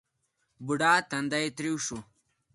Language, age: Pashto, under 19